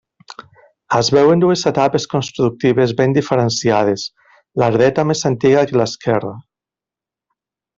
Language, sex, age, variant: Catalan, male, 40-49, Central